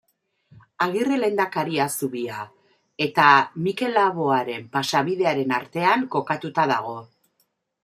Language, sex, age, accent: Basque, female, 50-59, Mendebalekoa (Araba, Bizkaia, Gipuzkoako mendebaleko herri batzuk)